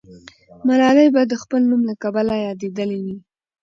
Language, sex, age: Pashto, female, 19-29